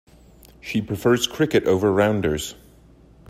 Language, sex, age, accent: English, male, 40-49, United States English